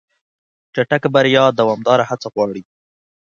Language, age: Pashto, 19-29